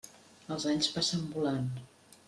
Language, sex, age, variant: Catalan, female, 50-59, Central